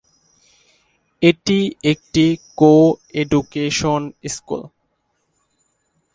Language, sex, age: Bengali, male, 19-29